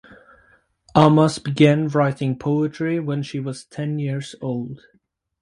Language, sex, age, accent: English, male, under 19, United States English